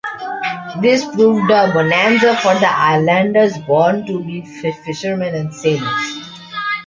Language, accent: English, India and South Asia (India, Pakistan, Sri Lanka)